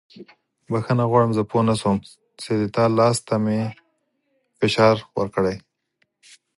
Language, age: Pashto, 30-39